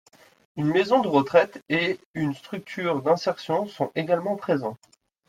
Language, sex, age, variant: French, male, 19-29, Français de métropole